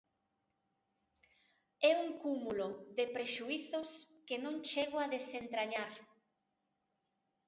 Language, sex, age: Galician, female, 30-39